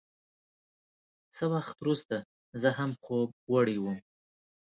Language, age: Pashto, 30-39